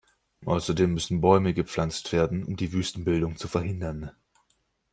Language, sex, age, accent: German, male, 19-29, Deutschland Deutsch